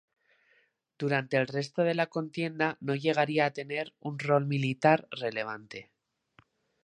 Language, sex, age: Spanish, male, 19-29